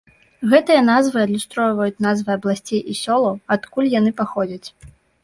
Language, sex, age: Belarusian, female, 19-29